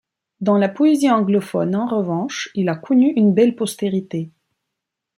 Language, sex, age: French, female, 30-39